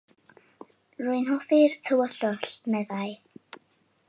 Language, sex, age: Welsh, female, under 19